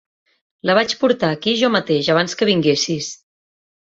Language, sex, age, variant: Catalan, female, 40-49, Central